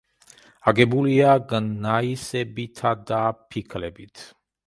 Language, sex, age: Georgian, male, 50-59